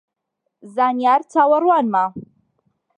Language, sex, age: Central Kurdish, female, 30-39